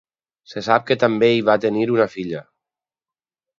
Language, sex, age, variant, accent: Catalan, male, 30-39, Valencià meridional, valencià